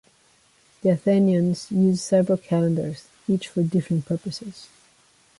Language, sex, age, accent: English, female, 40-49, United States English